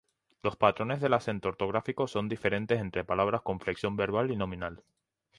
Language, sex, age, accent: Spanish, male, 19-29, España: Islas Canarias